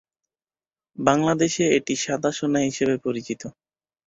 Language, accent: Bengali, Native